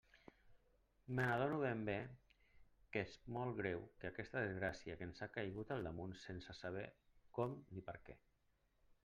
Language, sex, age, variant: Catalan, male, 50-59, Central